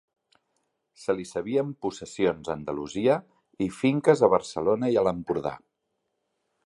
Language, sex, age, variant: Catalan, male, 50-59, Central